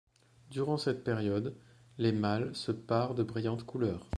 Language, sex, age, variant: French, male, under 19, Français de métropole